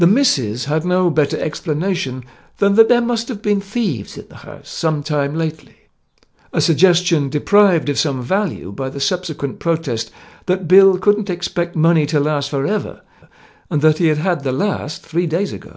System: none